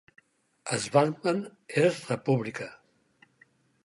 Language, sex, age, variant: Catalan, male, 60-69, Central